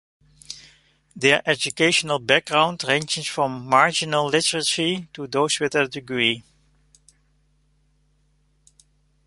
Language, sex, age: English, male, 50-59